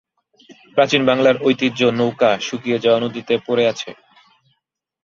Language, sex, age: Bengali, male, 19-29